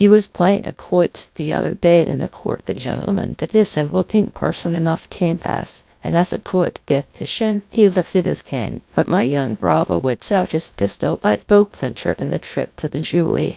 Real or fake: fake